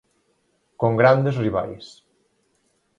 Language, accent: Galician, Normativo (estándar)